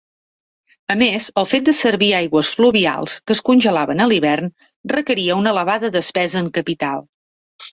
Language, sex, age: Catalan, female, 40-49